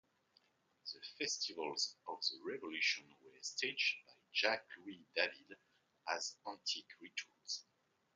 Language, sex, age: English, male, 40-49